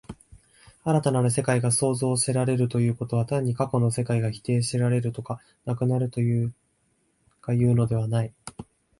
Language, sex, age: Japanese, male, 19-29